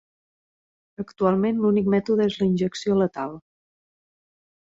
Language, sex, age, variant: Catalan, female, 40-49, Septentrional